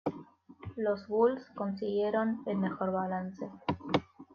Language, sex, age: Spanish, female, 19-29